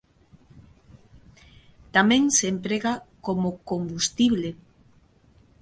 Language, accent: Galician, Normativo (estándar)